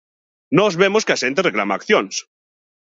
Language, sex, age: Galician, female, 30-39